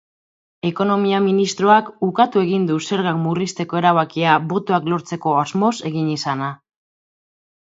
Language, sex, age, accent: Basque, female, 30-39, Mendebalekoa (Araba, Bizkaia, Gipuzkoako mendebaleko herri batzuk)